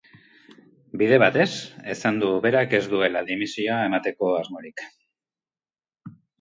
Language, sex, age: Basque, male, 50-59